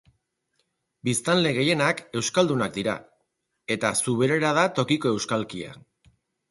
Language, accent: Basque, Erdialdekoa edo Nafarra (Gipuzkoa, Nafarroa)